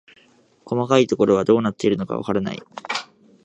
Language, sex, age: Japanese, male, 19-29